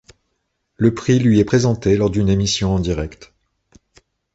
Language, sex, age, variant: French, male, 50-59, Français de métropole